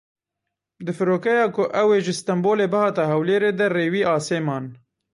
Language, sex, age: Kurdish, male, 30-39